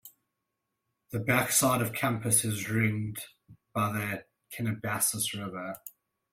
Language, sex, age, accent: English, male, 30-39, Southern African (South Africa, Zimbabwe, Namibia)